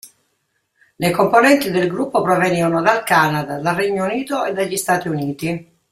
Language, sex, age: Italian, female, 60-69